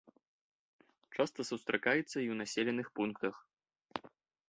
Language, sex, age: Belarusian, male, 19-29